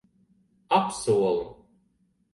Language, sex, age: Latvian, male, 30-39